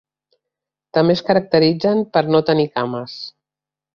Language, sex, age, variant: Catalan, female, 50-59, Central